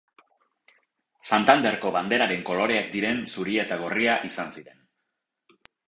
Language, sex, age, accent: Basque, male, 30-39, Mendebalekoa (Araba, Bizkaia, Gipuzkoako mendebaleko herri batzuk)